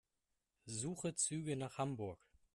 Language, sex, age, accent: German, male, 30-39, Deutschland Deutsch